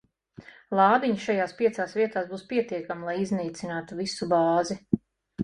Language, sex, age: Latvian, female, 40-49